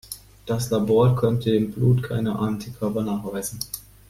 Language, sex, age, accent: German, male, under 19, Deutschland Deutsch